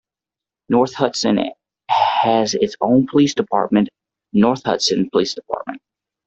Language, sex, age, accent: English, male, 30-39, United States English